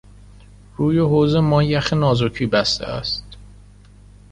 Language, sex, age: Persian, male, 19-29